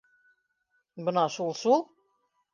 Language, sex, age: Bashkir, female, 60-69